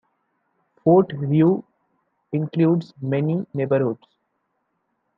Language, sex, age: English, male, 30-39